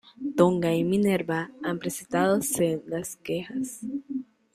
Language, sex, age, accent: Spanish, female, under 19, América central